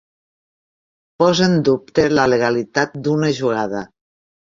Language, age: Catalan, 60-69